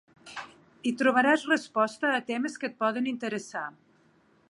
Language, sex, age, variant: Catalan, female, 50-59, Nord-Occidental